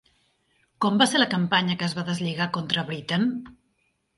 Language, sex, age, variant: Catalan, female, 40-49, Central